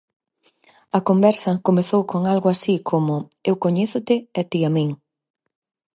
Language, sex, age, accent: Galician, female, 30-39, Normativo (estándar)